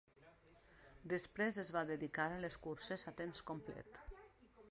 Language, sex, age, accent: Catalan, female, 40-49, valencià